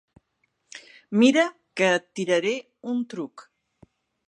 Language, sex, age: Catalan, female, 60-69